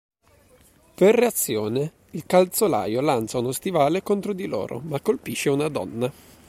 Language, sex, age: Italian, male, 19-29